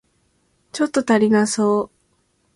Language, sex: Japanese, female